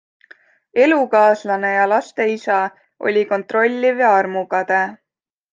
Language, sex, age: Estonian, female, 19-29